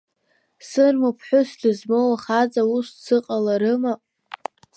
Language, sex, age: Abkhazian, female, under 19